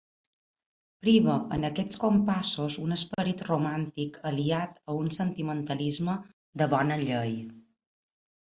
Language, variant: Catalan, Balear